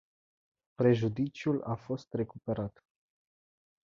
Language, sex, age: Romanian, male, 19-29